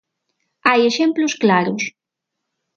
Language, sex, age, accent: Galician, female, 40-49, Atlántico (seseo e gheada); Normativo (estándar)